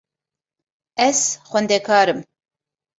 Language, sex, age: Kurdish, female, 30-39